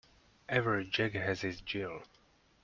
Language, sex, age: English, male, 30-39